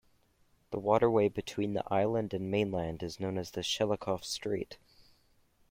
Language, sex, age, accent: English, male, 19-29, Canadian English